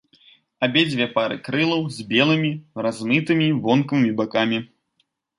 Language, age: Belarusian, 19-29